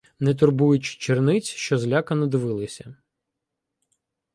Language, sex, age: Ukrainian, male, 19-29